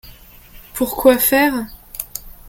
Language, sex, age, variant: French, male, under 19, Français de métropole